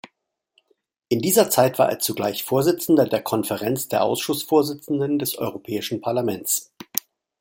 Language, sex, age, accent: German, male, 50-59, Deutschland Deutsch